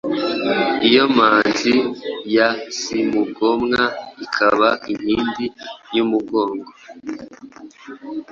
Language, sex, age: Kinyarwanda, male, 19-29